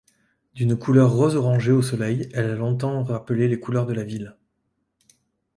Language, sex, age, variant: French, male, 30-39, Français de métropole